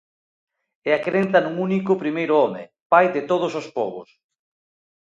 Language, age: Galician, 40-49